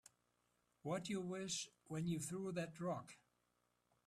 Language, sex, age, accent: English, male, 60-69, England English